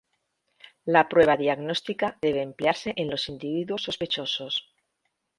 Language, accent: Spanish, España: Centro-Sur peninsular (Madrid, Toledo, Castilla-La Mancha)